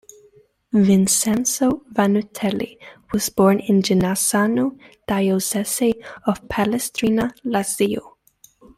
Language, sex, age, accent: English, female, 19-29, England English